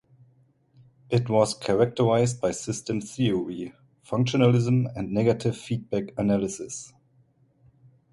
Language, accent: English, United States English